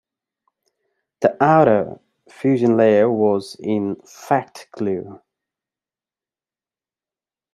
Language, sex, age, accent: English, male, 30-39, United States English